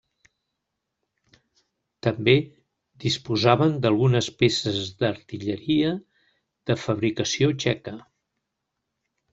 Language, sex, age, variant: Catalan, male, 60-69, Central